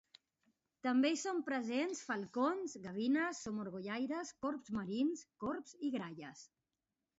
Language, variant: Catalan, Balear